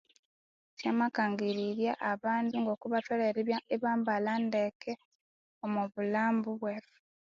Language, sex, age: Konzo, female, 19-29